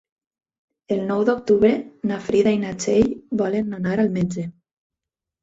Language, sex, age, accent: Catalan, female, 30-39, valencià